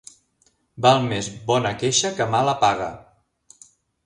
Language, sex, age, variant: Catalan, male, 40-49, Central